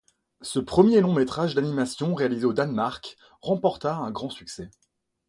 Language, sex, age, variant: French, male, 19-29, Français de métropole